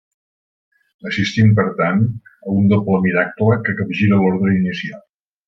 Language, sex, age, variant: Catalan, female, 50-59, Central